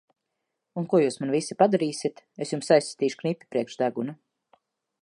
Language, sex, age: Latvian, female, 30-39